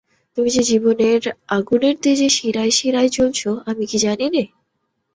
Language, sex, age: Bengali, female, 19-29